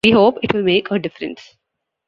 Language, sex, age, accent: English, female, 19-29, India and South Asia (India, Pakistan, Sri Lanka)